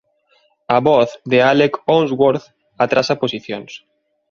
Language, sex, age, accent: Galician, male, 30-39, Normativo (estándar)